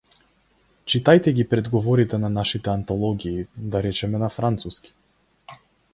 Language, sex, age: Macedonian, male, 19-29